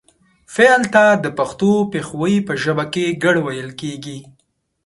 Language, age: Pashto, 19-29